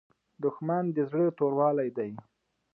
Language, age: Pashto, 19-29